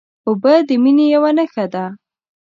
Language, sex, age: Pashto, female, under 19